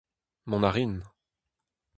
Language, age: Breton, 30-39